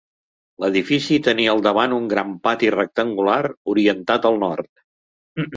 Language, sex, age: Catalan, male, 70-79